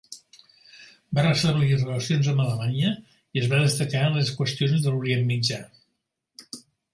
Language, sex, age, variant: Catalan, male, 60-69, Central